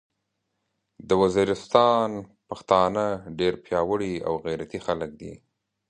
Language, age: Pashto, 30-39